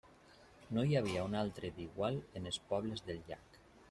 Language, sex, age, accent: Catalan, male, 40-49, valencià